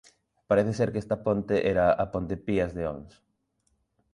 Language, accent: Galician, Normativo (estándar)